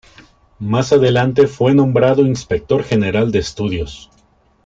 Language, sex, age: Spanish, male, 30-39